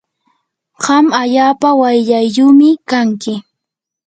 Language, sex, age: Yanahuanca Pasco Quechua, female, 19-29